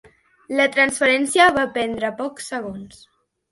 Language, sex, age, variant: Catalan, female, 40-49, Central